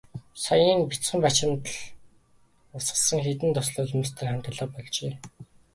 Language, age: Mongolian, 19-29